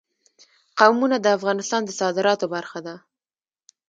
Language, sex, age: Pashto, female, 19-29